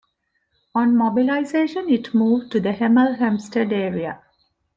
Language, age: English, 50-59